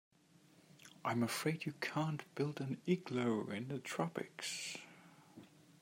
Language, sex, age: English, male, 30-39